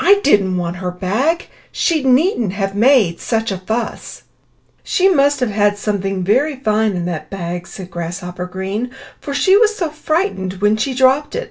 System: none